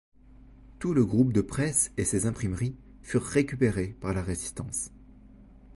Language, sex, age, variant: French, male, 19-29, Français de métropole